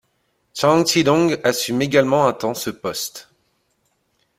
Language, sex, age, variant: French, male, 30-39, Français de métropole